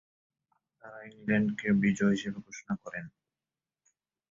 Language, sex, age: Bengali, male, 19-29